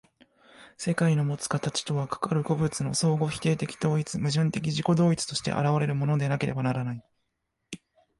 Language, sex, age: Japanese, male, 19-29